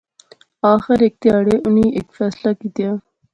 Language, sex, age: Pahari-Potwari, female, 19-29